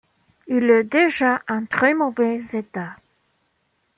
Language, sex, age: French, female, 40-49